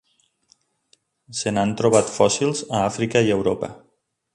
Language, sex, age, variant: Catalan, male, 40-49, Nord-Occidental